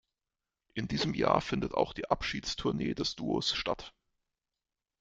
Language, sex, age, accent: German, male, 30-39, Deutschland Deutsch